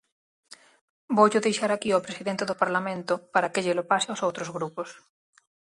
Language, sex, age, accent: Galician, female, 30-39, Normativo (estándar)